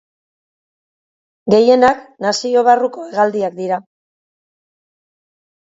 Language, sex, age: Basque, female, 50-59